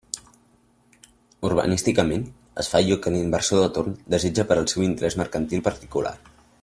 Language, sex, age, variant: Catalan, male, under 19, Central